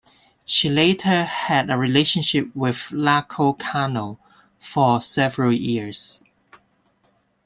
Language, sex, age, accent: English, female, 30-39, Hong Kong English